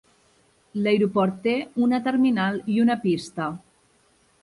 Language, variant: Catalan, Central